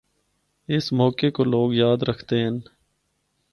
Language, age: Northern Hindko, 30-39